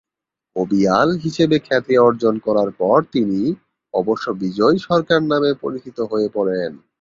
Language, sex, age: Bengali, male, 19-29